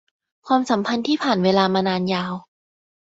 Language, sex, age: Thai, female, under 19